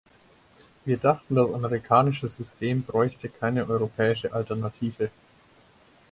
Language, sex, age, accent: German, male, 19-29, Deutschland Deutsch